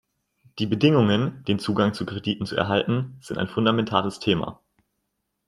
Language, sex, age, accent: German, male, 19-29, Deutschland Deutsch